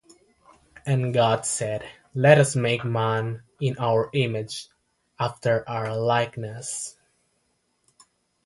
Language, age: English, 19-29